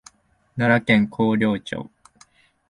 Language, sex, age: Japanese, male, 19-29